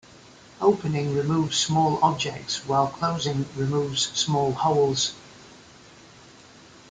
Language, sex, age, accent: English, male, 60-69, England English